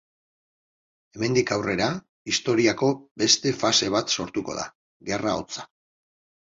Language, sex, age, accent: Basque, male, 40-49, Erdialdekoa edo Nafarra (Gipuzkoa, Nafarroa)